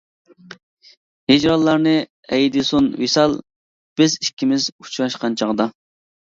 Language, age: Uyghur, 19-29